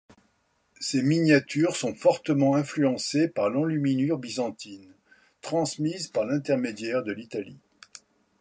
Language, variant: French, Français de métropole